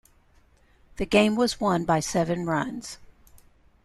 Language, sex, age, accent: English, female, 60-69, United States English